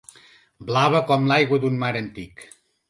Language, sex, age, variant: Catalan, male, 50-59, Central